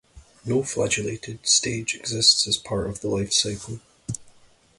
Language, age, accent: English, 19-29, Scottish English